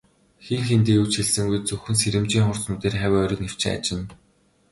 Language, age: Mongolian, 19-29